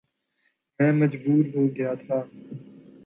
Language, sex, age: Urdu, male, 19-29